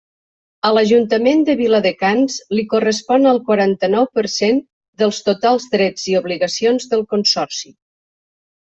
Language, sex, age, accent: Catalan, female, 50-59, valencià